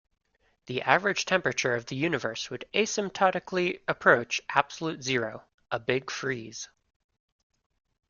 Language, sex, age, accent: English, male, 19-29, United States English